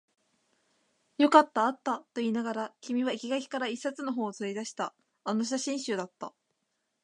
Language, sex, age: Japanese, female, 19-29